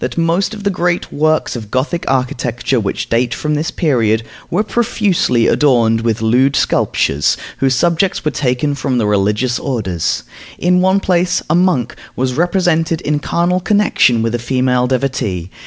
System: none